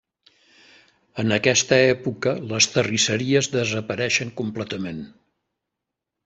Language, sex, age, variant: Catalan, male, 70-79, Central